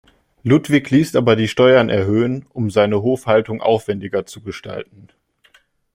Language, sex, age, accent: German, male, under 19, Deutschland Deutsch